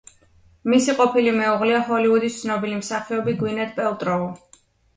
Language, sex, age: Georgian, female, 19-29